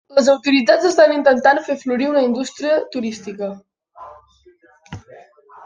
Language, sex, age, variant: Catalan, male, under 19, Central